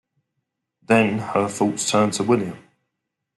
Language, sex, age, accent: English, male, 19-29, England English